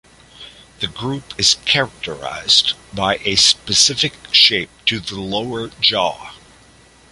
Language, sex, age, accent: English, male, 50-59, United States English